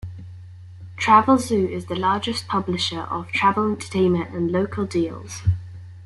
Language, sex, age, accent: English, female, under 19, England English